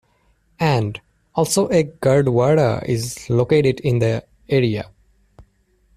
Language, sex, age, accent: English, male, 19-29, United States English